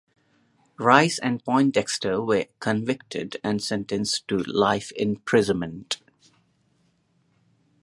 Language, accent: English, India and South Asia (India, Pakistan, Sri Lanka)